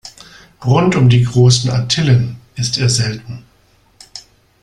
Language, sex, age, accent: German, male, 50-59, Deutschland Deutsch